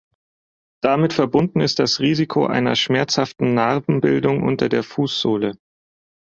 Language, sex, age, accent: German, male, 19-29, Deutschland Deutsch